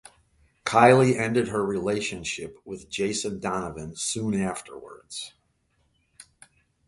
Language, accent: English, United States English